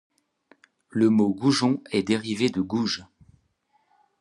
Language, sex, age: French, male, 30-39